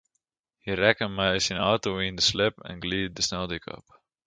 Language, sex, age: Western Frisian, male, under 19